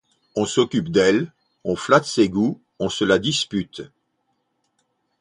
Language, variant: French, Français de métropole